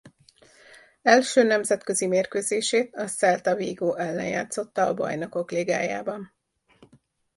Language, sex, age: Hungarian, female, 40-49